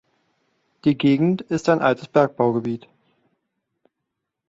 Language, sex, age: German, male, 19-29